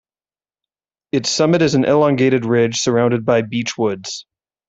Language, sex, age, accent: English, male, 30-39, Canadian English